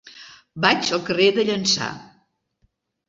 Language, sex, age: Catalan, female, 70-79